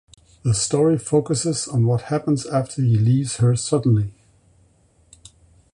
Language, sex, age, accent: English, male, 60-69, United States English